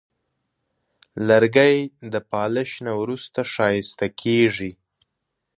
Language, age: Pashto, 19-29